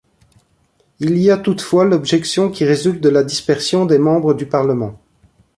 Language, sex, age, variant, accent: French, male, 30-39, Français d'Europe, Français de Belgique